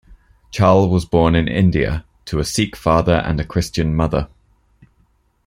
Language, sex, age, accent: English, male, 30-39, England English